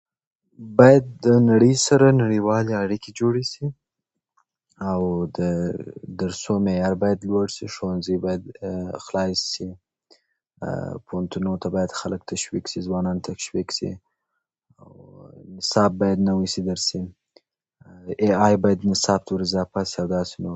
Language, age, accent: Pashto, 19-29, معیاري پښتو